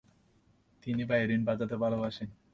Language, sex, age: Bengali, male, 19-29